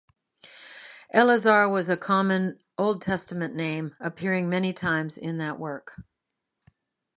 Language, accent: English, United States English